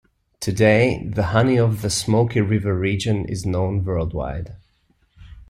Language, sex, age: English, male, 30-39